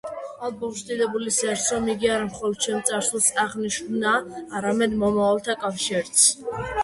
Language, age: Georgian, under 19